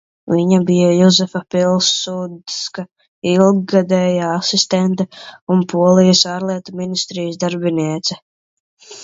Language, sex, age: Latvian, male, under 19